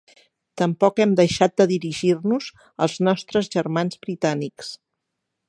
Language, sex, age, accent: Catalan, female, 50-59, central; septentrional